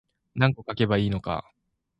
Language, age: Japanese, 19-29